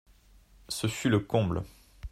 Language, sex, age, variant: French, male, 19-29, Français de métropole